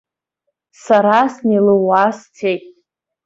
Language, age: Abkhazian, under 19